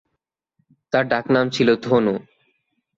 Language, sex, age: Bengali, male, under 19